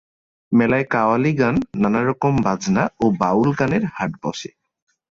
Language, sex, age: Bengali, male, 30-39